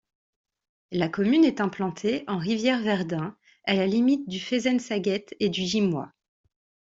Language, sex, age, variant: French, female, 30-39, Français de métropole